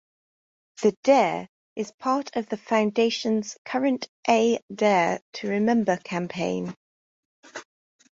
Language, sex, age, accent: English, female, 30-39, England English